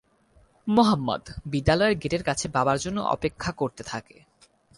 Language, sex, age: Bengali, male, 19-29